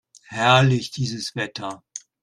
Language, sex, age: German, male, 60-69